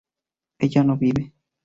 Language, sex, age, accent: Spanish, male, 19-29, México